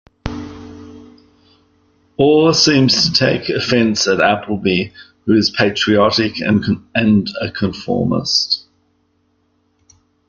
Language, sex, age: English, male, 40-49